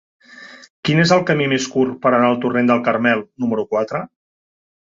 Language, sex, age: Catalan, male, 50-59